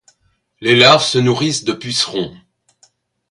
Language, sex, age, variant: French, male, 60-69, Français de métropole